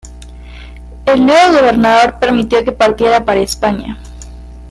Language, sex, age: Spanish, female, under 19